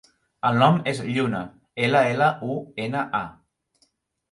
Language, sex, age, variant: Catalan, male, 30-39, Central